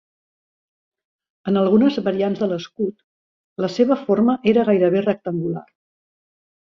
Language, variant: Catalan, Central